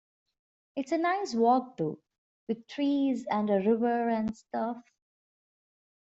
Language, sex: English, female